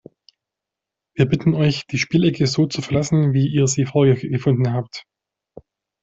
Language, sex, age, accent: German, male, 30-39, Deutschland Deutsch